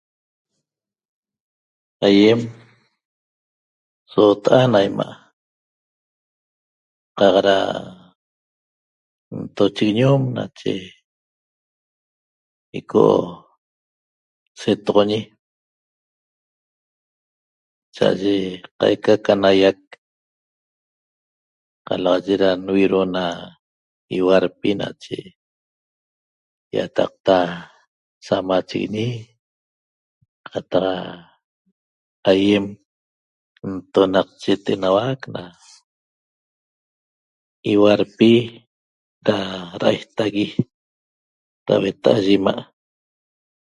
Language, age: Toba, 50-59